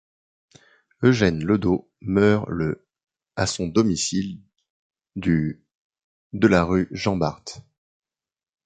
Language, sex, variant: French, male, Français de métropole